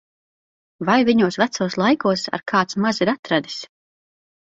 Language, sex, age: Latvian, female, 30-39